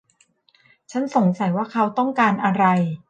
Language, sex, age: Thai, female, 40-49